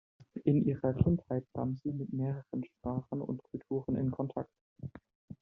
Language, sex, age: German, male, 30-39